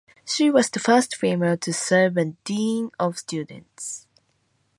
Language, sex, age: English, female, 19-29